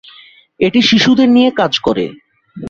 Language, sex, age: Bengali, male, 30-39